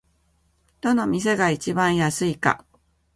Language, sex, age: Japanese, female, 50-59